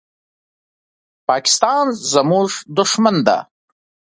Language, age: Pashto, 30-39